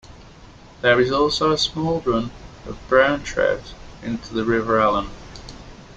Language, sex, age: English, male, 19-29